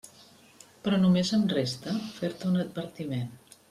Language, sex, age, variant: Catalan, female, 50-59, Central